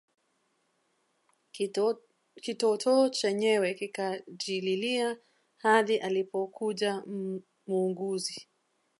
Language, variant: Swahili, Kiswahili Sanifu (EA)